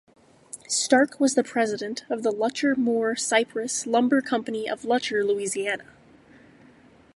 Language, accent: English, United States English